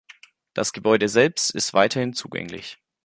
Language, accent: German, Deutschland Deutsch